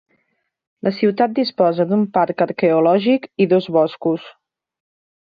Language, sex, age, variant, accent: Catalan, female, 30-39, Central, central